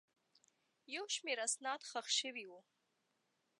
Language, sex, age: Pashto, female, 19-29